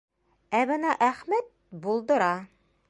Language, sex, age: Bashkir, female, 30-39